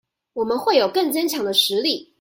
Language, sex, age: Chinese, female, 19-29